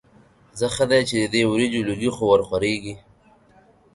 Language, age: Pashto, 19-29